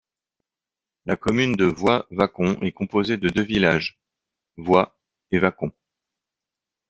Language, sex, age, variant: French, male, 40-49, Français de métropole